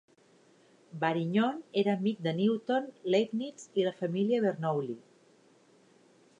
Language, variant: Catalan, Central